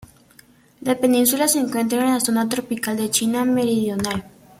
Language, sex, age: Spanish, female, 19-29